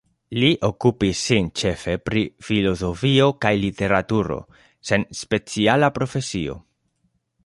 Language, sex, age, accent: Esperanto, male, 19-29, Internacia